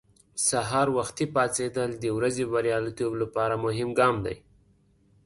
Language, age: Pashto, 19-29